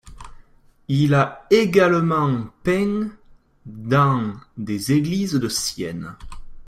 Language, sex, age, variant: French, male, 19-29, Français de métropole